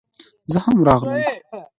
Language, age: Pashto, 19-29